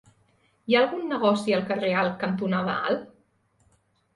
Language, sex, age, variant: Catalan, female, 19-29, Central